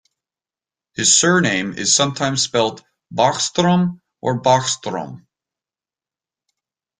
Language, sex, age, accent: English, male, 19-29, United States English